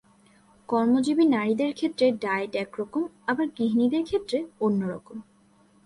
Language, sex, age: Bengali, female, 19-29